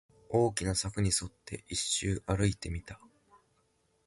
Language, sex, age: Japanese, male, 19-29